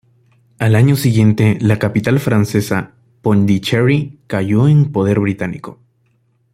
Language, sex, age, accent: Spanish, male, 19-29, América central